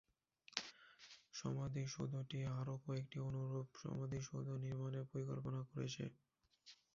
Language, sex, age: Bengali, male, 19-29